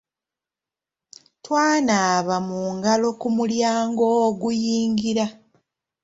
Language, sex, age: Ganda, female, 19-29